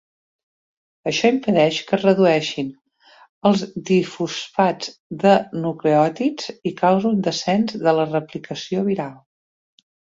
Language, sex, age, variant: Catalan, female, 40-49, Central